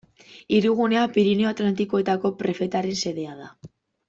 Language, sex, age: Basque, female, 19-29